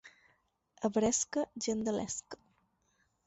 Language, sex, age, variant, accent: Catalan, female, 19-29, Balear, menorquí